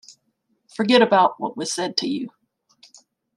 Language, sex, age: English, female, 50-59